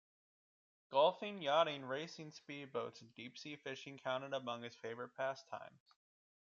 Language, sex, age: English, male, 19-29